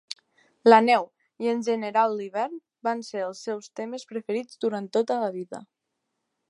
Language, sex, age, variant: Catalan, female, under 19, Nord-Occidental